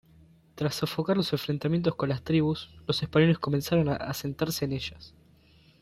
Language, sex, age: Spanish, male, under 19